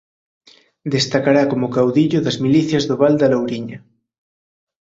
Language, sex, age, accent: Galician, male, 19-29, Central (sen gheada)